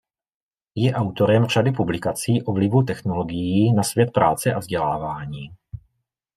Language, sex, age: Czech, male, 30-39